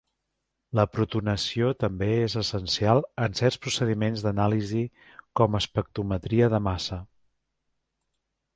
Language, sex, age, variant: Catalan, male, 50-59, Central